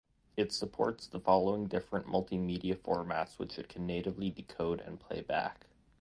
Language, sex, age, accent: English, male, 19-29, United States English